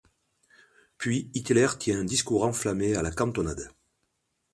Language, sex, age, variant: French, male, 50-59, Français de métropole